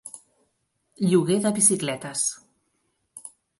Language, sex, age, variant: Catalan, female, 40-49, Central